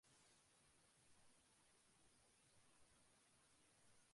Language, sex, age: Bengali, male, 19-29